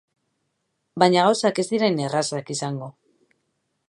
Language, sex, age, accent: Basque, female, 30-39, Mendebalekoa (Araba, Bizkaia, Gipuzkoako mendebaleko herri batzuk)